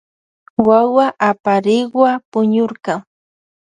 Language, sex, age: Loja Highland Quichua, female, 19-29